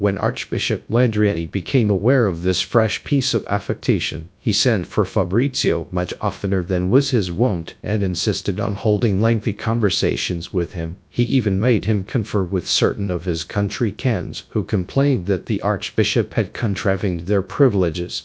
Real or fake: fake